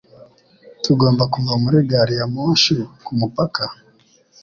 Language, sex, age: Kinyarwanda, male, 19-29